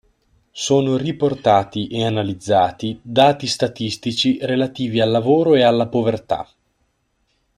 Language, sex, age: Italian, male, 19-29